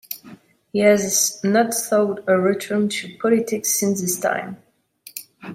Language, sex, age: English, female, 30-39